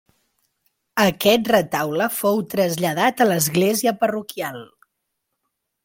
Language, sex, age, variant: Catalan, female, 19-29, Central